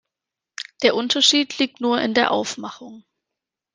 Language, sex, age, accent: German, female, 19-29, Deutschland Deutsch